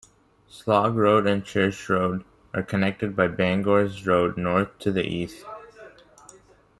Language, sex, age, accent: English, male, under 19, United States English